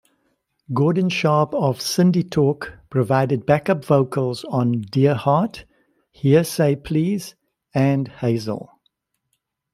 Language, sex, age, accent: English, male, 50-59, Southern African (South Africa, Zimbabwe, Namibia)